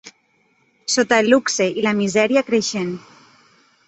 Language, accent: Catalan, Ebrenc